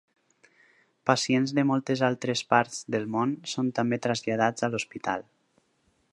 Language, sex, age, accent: Catalan, male, 19-29, valencià